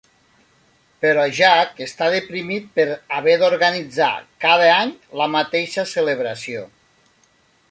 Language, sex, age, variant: Catalan, male, 40-49, Nord-Occidental